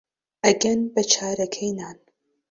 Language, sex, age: Central Kurdish, female, 30-39